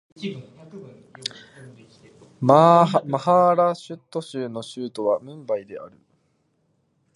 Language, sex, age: Japanese, male, 19-29